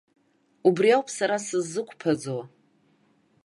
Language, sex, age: Abkhazian, female, 50-59